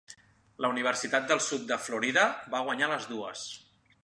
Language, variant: Catalan, Central